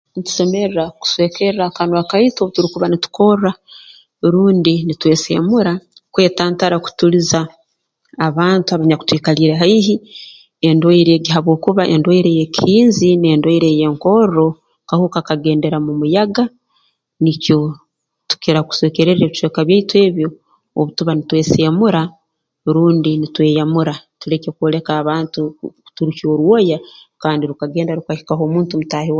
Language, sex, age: Tooro, female, 50-59